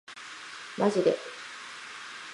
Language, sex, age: Japanese, female, 19-29